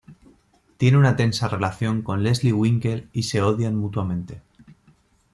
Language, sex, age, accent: Spanish, male, 40-49, España: Norte peninsular (Asturias, Castilla y León, Cantabria, País Vasco, Navarra, Aragón, La Rioja, Guadalajara, Cuenca)